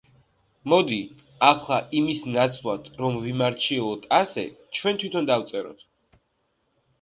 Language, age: Georgian, 19-29